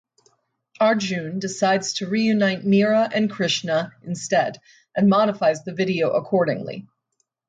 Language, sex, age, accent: English, female, 30-39, United States English